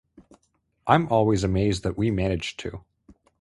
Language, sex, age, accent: English, male, 30-39, United States English